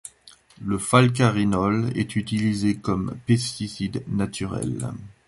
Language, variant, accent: French, Français d'Europe, Français d’Allemagne